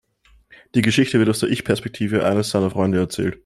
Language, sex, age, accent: German, male, 19-29, Österreichisches Deutsch